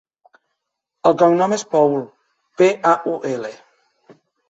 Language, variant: Catalan, Nord-Occidental